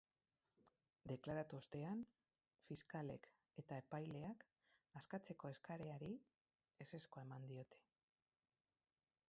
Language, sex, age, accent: Basque, female, 50-59, Mendebalekoa (Araba, Bizkaia, Gipuzkoako mendebaleko herri batzuk)